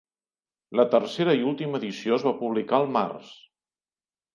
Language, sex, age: Catalan, male, 40-49